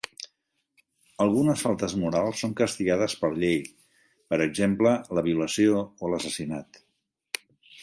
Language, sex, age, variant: Catalan, male, 70-79, Central